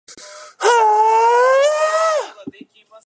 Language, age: Japanese, 19-29